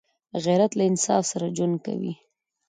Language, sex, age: Pashto, female, 30-39